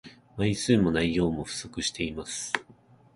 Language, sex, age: Japanese, male, 30-39